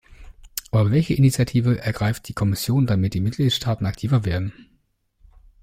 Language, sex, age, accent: German, male, 30-39, Deutschland Deutsch